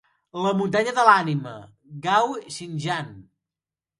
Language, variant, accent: Catalan, Central, central